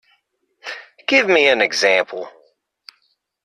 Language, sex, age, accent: English, male, 30-39, United States English